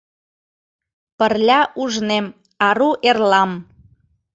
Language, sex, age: Mari, female, 30-39